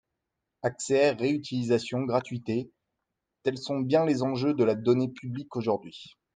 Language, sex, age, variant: French, male, 30-39, Français de métropole